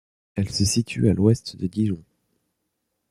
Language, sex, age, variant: French, male, under 19, Français de métropole